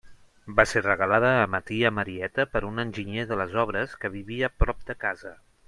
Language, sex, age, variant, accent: Catalan, male, 50-59, Central, central